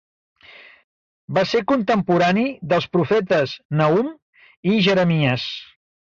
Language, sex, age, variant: Catalan, male, 60-69, Central